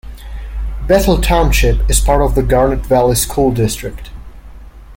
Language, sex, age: English, male, under 19